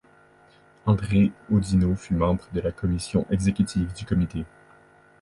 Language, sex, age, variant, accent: French, male, 19-29, Français d'Amérique du Nord, Français du Canada